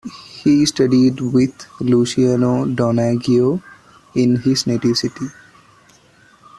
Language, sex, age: English, male, 19-29